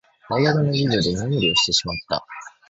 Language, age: Japanese, 19-29